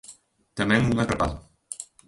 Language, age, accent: Galician, 19-29, Central (gheada)